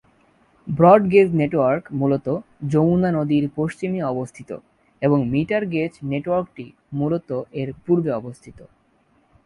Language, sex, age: Bengali, male, under 19